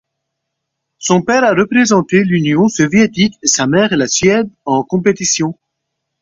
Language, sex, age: French, male, 19-29